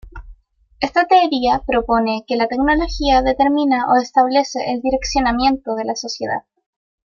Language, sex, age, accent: Spanish, female, under 19, Chileno: Chile, Cuyo